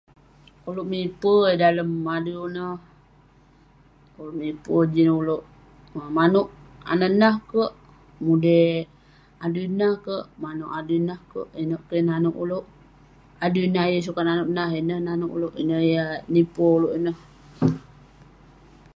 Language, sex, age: Western Penan, female, 19-29